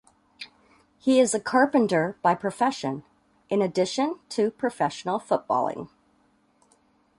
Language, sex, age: English, female, 50-59